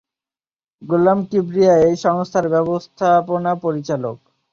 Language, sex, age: Bengali, male, 19-29